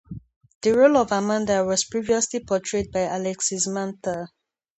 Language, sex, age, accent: English, female, 19-29, England English